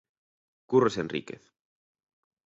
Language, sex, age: Galician, male, 30-39